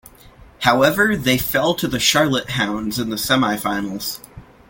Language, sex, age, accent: English, male, under 19, Canadian English